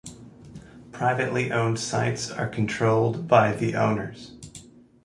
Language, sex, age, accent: English, male, 30-39, United States English